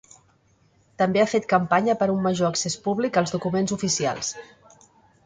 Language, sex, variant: Catalan, female, Central